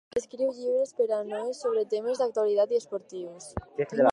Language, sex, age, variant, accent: Catalan, female, under 19, Alacantí, valencià